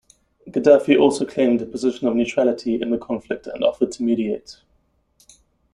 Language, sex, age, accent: English, male, 30-39, Southern African (South Africa, Zimbabwe, Namibia)